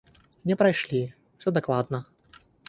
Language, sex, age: Belarusian, male, 19-29